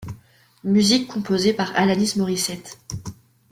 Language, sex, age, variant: French, female, 19-29, Français de métropole